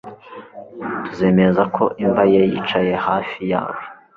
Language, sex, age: Kinyarwanda, male, 19-29